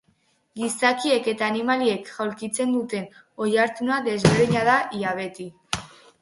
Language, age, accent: Basque, under 19, Mendebalekoa (Araba, Bizkaia, Gipuzkoako mendebaleko herri batzuk)